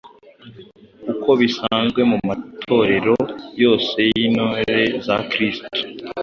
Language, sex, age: Kinyarwanda, male, under 19